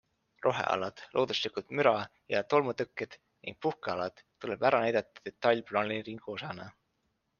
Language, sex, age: Estonian, male, 19-29